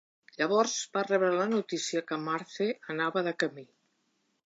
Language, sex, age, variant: Catalan, female, 60-69, Central